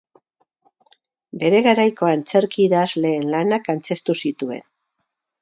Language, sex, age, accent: Basque, female, 70-79, Mendebalekoa (Araba, Bizkaia, Gipuzkoako mendebaleko herri batzuk)